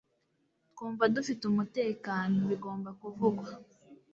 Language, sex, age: Kinyarwanda, female, 19-29